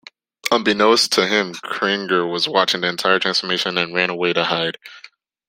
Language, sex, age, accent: English, male, 19-29, United States English